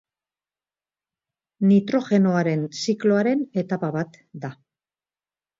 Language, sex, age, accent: Basque, female, 50-59, Mendebalekoa (Araba, Bizkaia, Gipuzkoako mendebaleko herri batzuk)